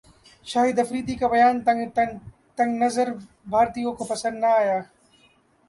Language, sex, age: Urdu, male, 19-29